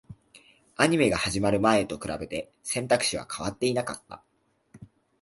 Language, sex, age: Japanese, male, under 19